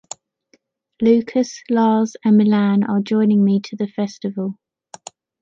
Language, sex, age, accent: English, female, 30-39, England English